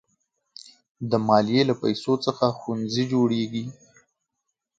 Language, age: Pashto, 19-29